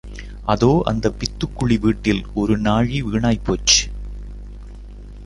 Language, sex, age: Tamil, male, 30-39